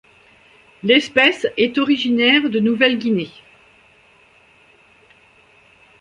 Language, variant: French, Français de métropole